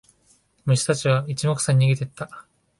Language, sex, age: Japanese, male, 19-29